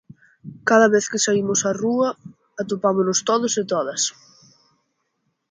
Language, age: Galician, 19-29